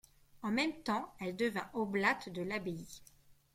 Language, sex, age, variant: French, female, under 19, Français de métropole